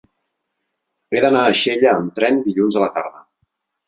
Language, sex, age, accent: Catalan, male, 40-49, Català central